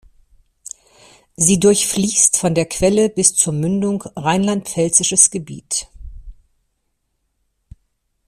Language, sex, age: German, female, 50-59